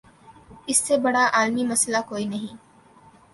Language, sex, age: Urdu, female, 19-29